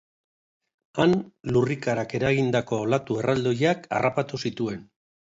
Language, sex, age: Basque, male, 60-69